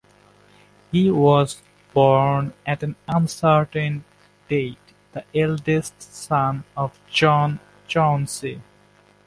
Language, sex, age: English, male, 19-29